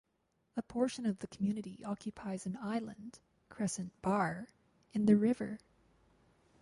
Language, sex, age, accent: English, female, 19-29, United States English